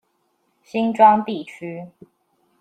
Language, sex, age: Chinese, female, 19-29